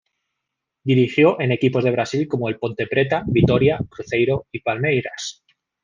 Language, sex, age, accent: Spanish, male, 19-29, España: Centro-Sur peninsular (Madrid, Toledo, Castilla-La Mancha)